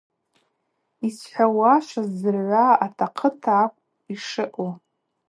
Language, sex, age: Abaza, female, 30-39